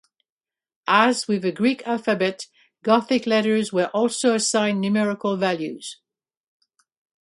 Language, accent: English, United States English